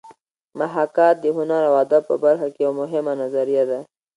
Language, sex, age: Pashto, female, 19-29